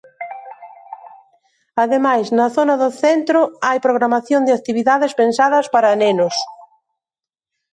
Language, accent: Galician, Neofalante